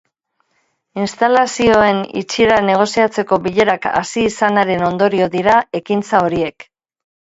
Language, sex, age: Basque, female, 50-59